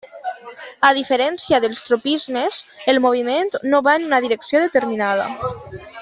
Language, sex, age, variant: Catalan, female, 19-29, Central